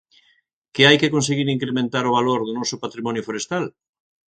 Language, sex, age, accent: Galician, male, 60-69, Atlántico (seseo e gheada)